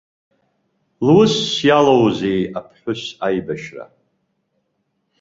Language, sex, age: Abkhazian, male, 50-59